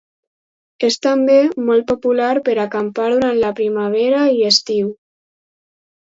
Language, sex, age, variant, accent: Catalan, female, under 19, Alacantí, valencià